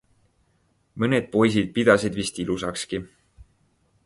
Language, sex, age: Estonian, male, 19-29